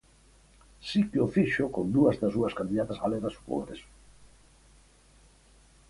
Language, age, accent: Galician, 70-79, Atlántico (seseo e gheada)